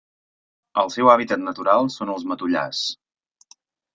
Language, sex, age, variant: Catalan, male, 40-49, Central